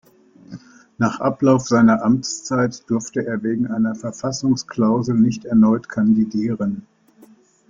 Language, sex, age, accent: German, male, 60-69, Deutschland Deutsch